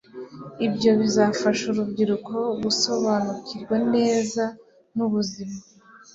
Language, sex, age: Kinyarwanda, female, 19-29